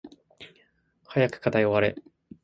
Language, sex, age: Japanese, male, 19-29